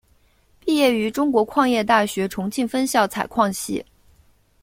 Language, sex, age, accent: Chinese, female, 30-39, 出生地：上海市